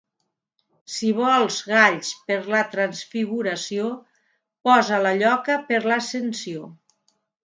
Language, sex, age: Catalan, female, 50-59